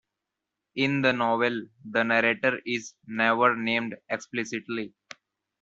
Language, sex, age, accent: English, male, 19-29, India and South Asia (India, Pakistan, Sri Lanka)